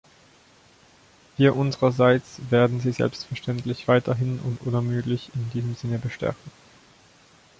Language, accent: German, Deutschland Deutsch